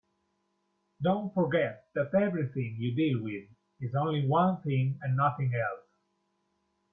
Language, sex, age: English, male, 19-29